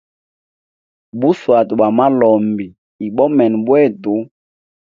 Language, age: Hemba, 19-29